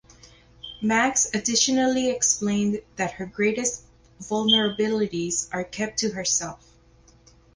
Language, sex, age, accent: English, female, 40-49, United States English